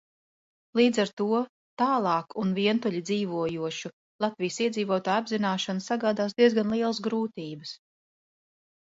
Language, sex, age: Latvian, female, 40-49